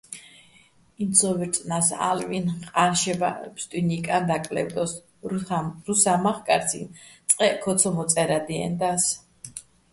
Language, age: Bats, 60-69